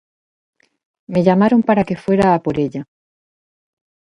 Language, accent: Spanish, España: Centro-Sur peninsular (Madrid, Toledo, Castilla-La Mancha)